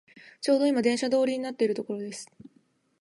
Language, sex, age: Japanese, female, 19-29